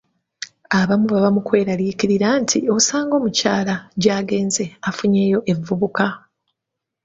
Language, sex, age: Ganda, female, 30-39